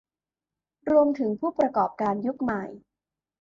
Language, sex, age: Thai, female, 19-29